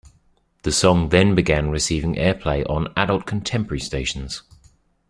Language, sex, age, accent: English, male, 30-39, England English